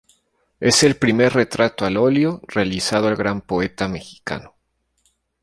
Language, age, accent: Spanish, 30-39, México